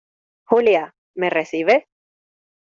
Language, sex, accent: Spanish, female, España: Islas Canarias